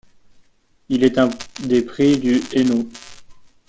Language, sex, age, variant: French, male, 19-29, Français de métropole